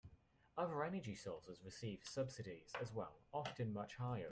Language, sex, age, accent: English, male, under 19, England English